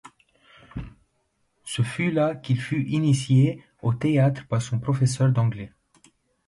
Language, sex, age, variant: French, male, 19-29, Français de métropole